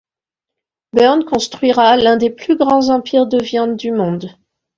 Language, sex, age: French, female, 50-59